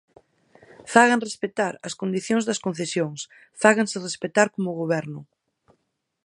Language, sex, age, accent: Galician, female, 19-29, Central (gheada); Normativo (estándar)